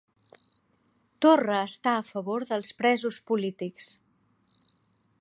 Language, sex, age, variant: Catalan, female, 40-49, Central